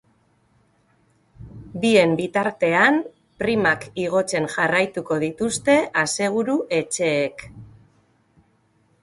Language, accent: Basque, Mendebalekoa (Araba, Bizkaia, Gipuzkoako mendebaleko herri batzuk)